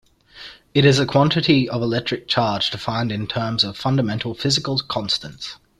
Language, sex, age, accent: English, male, 19-29, Australian English